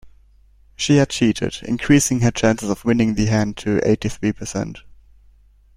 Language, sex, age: English, male, under 19